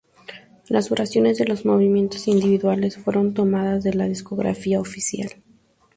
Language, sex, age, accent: Spanish, female, 19-29, México